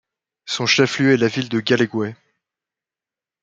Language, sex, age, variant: French, male, 19-29, Français de métropole